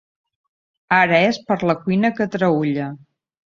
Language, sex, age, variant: Catalan, female, 50-59, Central